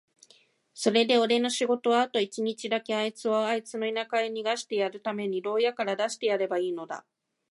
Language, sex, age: Japanese, female, 30-39